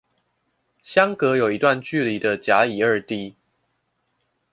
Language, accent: Chinese, 出生地：臺北市